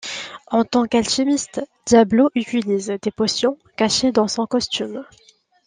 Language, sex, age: French, female, 19-29